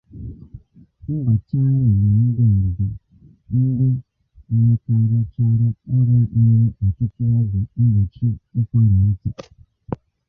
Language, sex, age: Igbo, male, 30-39